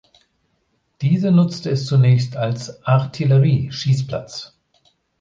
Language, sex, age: German, male, 50-59